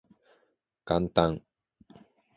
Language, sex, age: Japanese, male, 19-29